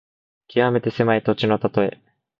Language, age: Japanese, 19-29